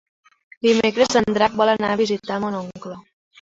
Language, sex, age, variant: Catalan, female, 19-29, Central